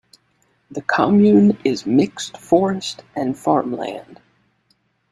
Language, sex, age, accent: English, male, 40-49, United States English